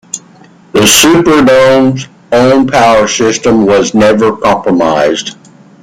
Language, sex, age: English, male, 60-69